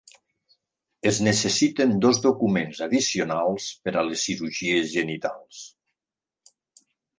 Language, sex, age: Catalan, male, 60-69